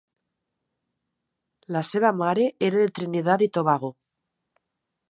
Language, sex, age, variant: Catalan, female, 40-49, Nord-Occidental